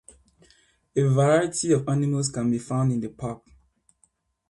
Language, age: English, 19-29